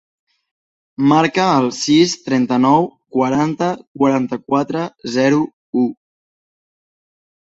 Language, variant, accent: Catalan, Central, central